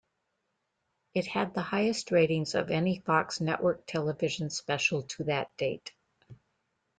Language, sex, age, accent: English, female, 50-59, United States English